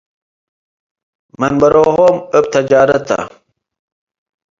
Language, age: Tigre, 30-39